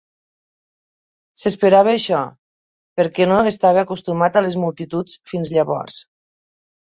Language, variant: Catalan, Nord-Occidental